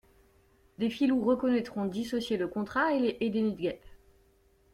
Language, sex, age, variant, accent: French, female, 30-39, Français d'Amérique du Nord, Français du Canada